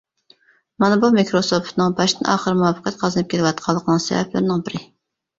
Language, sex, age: Uyghur, female, 19-29